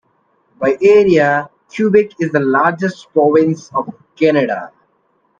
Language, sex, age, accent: English, male, 19-29, India and South Asia (India, Pakistan, Sri Lanka)